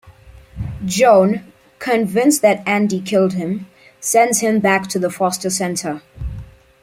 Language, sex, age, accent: English, male, under 19, England English